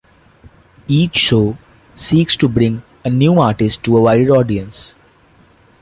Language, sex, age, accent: English, male, 19-29, India and South Asia (India, Pakistan, Sri Lanka)